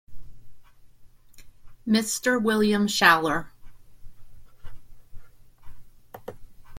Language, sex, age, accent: English, female, 60-69, United States English